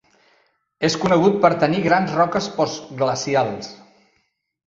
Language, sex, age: Catalan, male, 50-59